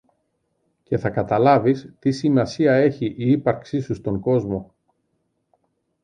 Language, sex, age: Greek, male, 40-49